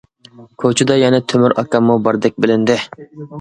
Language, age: Uyghur, 19-29